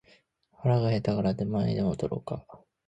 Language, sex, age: Japanese, male, 19-29